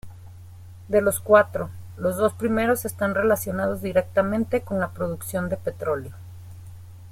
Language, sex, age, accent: Spanish, female, 30-39, México